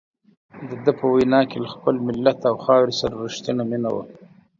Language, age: Pashto, 30-39